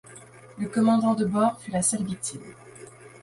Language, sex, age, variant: French, female, 19-29, Français de métropole